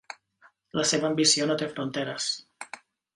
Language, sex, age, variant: Catalan, male, 30-39, Central